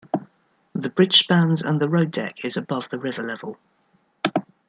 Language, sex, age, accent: English, female, 30-39, England English